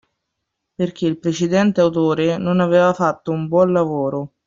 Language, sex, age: Italian, female, 19-29